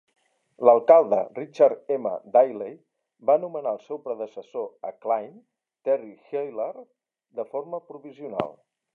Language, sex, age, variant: Catalan, male, 50-59, Central